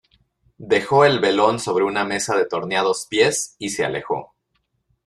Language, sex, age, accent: Spanish, male, 19-29, México